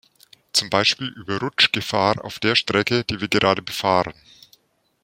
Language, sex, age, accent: German, male, 40-49, Deutschland Deutsch